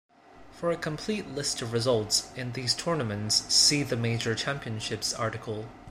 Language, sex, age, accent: English, male, 19-29, Hong Kong English